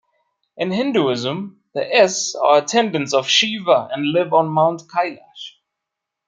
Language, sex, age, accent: English, male, 30-39, Southern African (South Africa, Zimbabwe, Namibia)